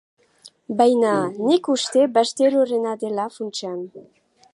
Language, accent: Basque, Nafar-lapurtarra edo Zuberotarra (Lapurdi, Nafarroa Beherea, Zuberoa)